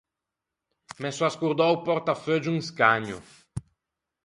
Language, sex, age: Ligurian, male, 30-39